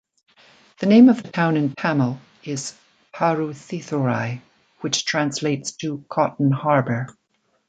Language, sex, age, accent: English, female, 60-69, Canadian English